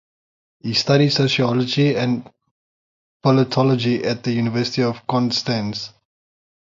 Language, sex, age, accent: English, male, 19-29, United States English; Southern African (South Africa, Zimbabwe, Namibia)